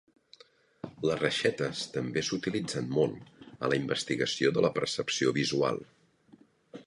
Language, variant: Catalan, Central